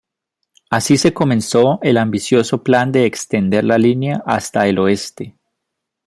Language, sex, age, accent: Spanish, male, 19-29, Andino-Pacífico: Colombia, Perú, Ecuador, oeste de Bolivia y Venezuela andina